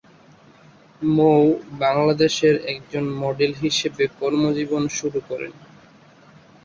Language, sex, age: Bengali, male, 19-29